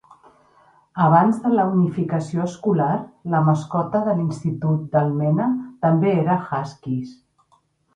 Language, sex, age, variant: Catalan, female, 50-59, Central